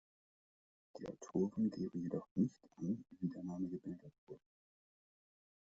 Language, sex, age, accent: German, male, 30-39, Deutschland Deutsch